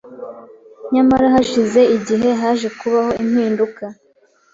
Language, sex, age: Kinyarwanda, female, 19-29